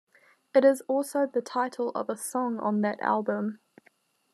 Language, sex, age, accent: English, female, 19-29, New Zealand English